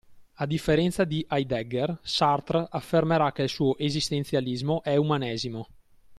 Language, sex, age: Italian, male, 19-29